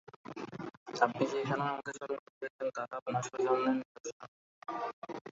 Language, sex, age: Bengali, male, 19-29